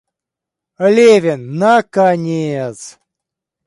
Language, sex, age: Russian, male, 50-59